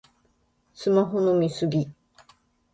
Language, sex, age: Japanese, female, 50-59